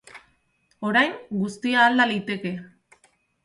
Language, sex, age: Basque, female, 19-29